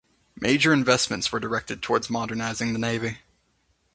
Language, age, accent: English, 19-29, United States English